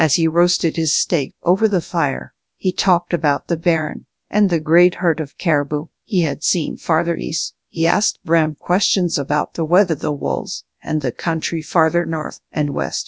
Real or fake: fake